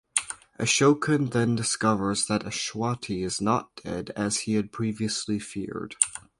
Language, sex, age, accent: English, male, under 19, Canadian English